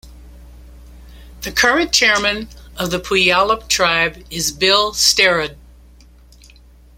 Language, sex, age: English, female, 70-79